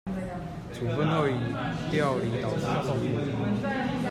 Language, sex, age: Chinese, male, 30-39